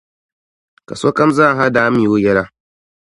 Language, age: Dagbani, 19-29